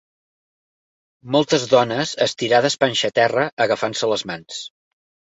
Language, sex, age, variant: Catalan, male, 40-49, Central